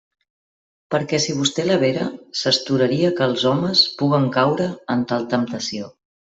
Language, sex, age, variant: Catalan, female, 50-59, Central